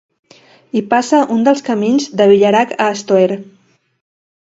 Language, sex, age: Catalan, female, 40-49